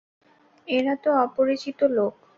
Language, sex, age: Bengali, female, 19-29